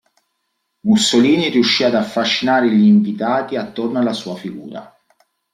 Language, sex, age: Italian, male, 40-49